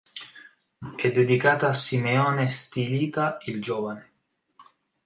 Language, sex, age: Italian, male, 19-29